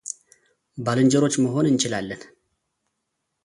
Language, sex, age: Amharic, male, 30-39